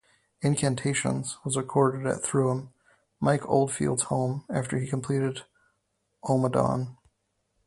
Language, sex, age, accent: English, male, 30-39, United States English